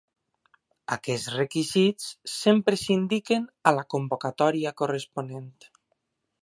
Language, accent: Catalan, valencià